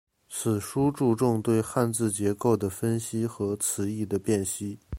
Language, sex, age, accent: Chinese, male, 19-29, 出生地：北京市